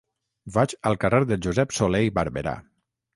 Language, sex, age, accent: Catalan, male, 40-49, valencià